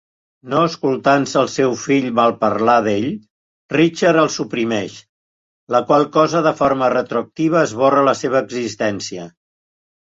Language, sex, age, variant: Catalan, male, 70-79, Central